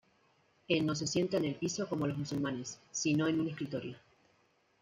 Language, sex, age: Spanish, female, 19-29